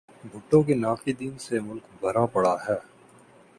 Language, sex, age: Urdu, male, 19-29